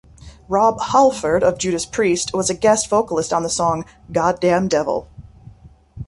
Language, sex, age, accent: English, female, 30-39, United States English